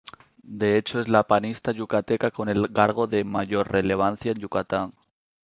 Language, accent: Spanish, España: Norte peninsular (Asturias, Castilla y León, Cantabria, País Vasco, Navarra, Aragón, La Rioja, Guadalajara, Cuenca)